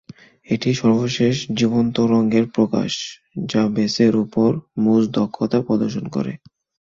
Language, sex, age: Bengali, male, 19-29